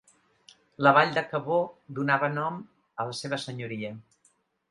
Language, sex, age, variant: Catalan, female, 60-69, Central